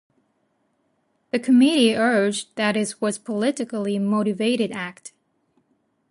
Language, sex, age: English, female, 40-49